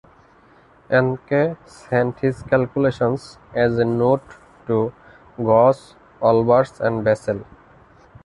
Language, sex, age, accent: English, male, 19-29, India and South Asia (India, Pakistan, Sri Lanka)